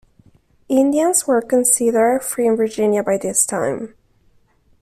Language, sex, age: English, female, 19-29